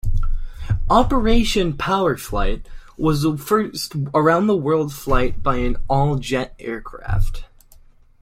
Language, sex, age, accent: English, male, under 19, United States English